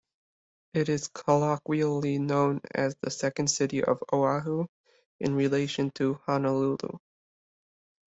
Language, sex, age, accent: English, male, 19-29, United States English